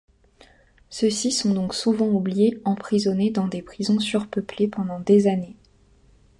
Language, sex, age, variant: French, female, 19-29, Français de métropole